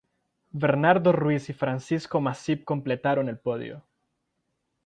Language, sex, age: Spanish, female, 19-29